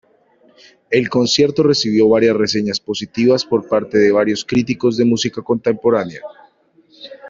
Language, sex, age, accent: Spanish, male, 30-39, Andino-Pacífico: Colombia, Perú, Ecuador, oeste de Bolivia y Venezuela andina